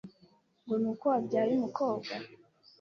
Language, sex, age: Kinyarwanda, female, 19-29